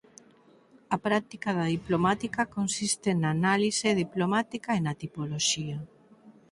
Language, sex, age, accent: Galician, female, 50-59, Normativo (estándar)